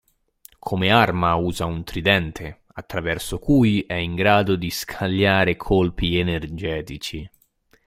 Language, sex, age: Italian, male, 19-29